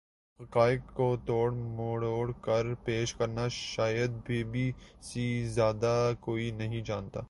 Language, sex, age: Urdu, male, 19-29